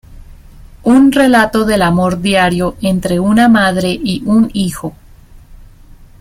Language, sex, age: Spanish, female, 30-39